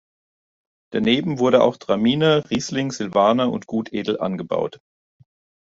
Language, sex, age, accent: German, male, 40-49, Deutschland Deutsch